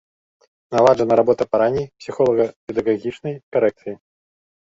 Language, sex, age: Belarusian, male, 40-49